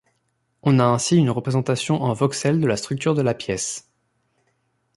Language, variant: French, Français de métropole